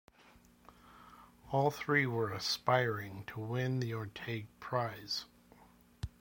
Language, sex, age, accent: English, male, 60-69, United States English